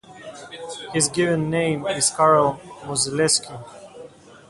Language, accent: English, Russian